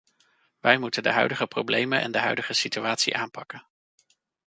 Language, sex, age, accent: Dutch, male, 40-49, Nederlands Nederlands